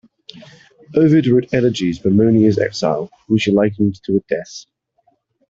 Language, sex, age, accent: English, male, 19-29, England English